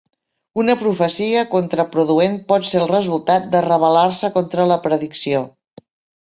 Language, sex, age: Catalan, female, 60-69